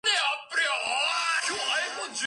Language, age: English, 19-29